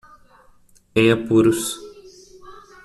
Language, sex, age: Portuguese, male, 19-29